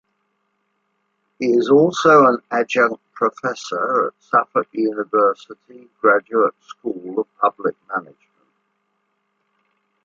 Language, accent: English, England English